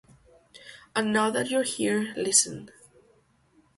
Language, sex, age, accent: English, female, 19-29, United States English